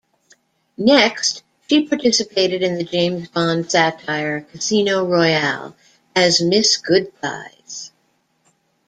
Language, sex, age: English, female, 60-69